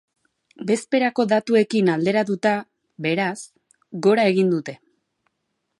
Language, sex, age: Basque, female, 30-39